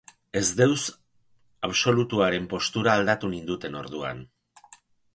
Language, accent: Basque, Erdialdekoa edo Nafarra (Gipuzkoa, Nafarroa)